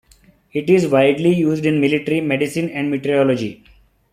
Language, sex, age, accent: English, male, 30-39, India and South Asia (India, Pakistan, Sri Lanka)